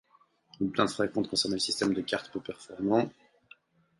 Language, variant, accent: French, Français d'Europe, Français de Suisse